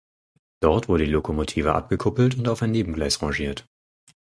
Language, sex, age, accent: German, male, 19-29, Deutschland Deutsch